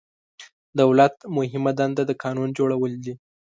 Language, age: Pashto, 19-29